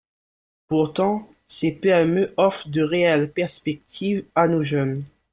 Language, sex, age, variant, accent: French, male, 19-29, Français des départements et régions d'outre-mer, Français de La Réunion